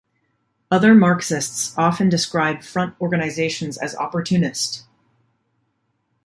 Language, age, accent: English, 19-29, United States English